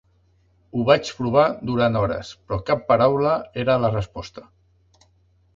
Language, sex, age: Catalan, male, 50-59